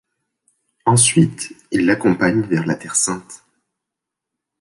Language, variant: French, Français de métropole